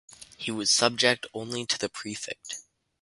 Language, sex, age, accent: English, male, under 19, Canadian English